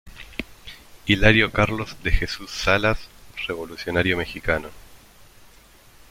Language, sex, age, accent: Spanish, male, 30-39, Rioplatense: Argentina, Uruguay, este de Bolivia, Paraguay